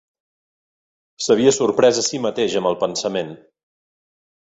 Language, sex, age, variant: Catalan, male, 30-39, Central